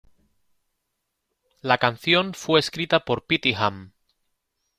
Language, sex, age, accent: Spanish, male, 30-39, España: Centro-Sur peninsular (Madrid, Toledo, Castilla-La Mancha)